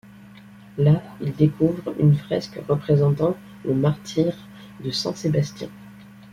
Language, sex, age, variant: French, male, under 19, Français de métropole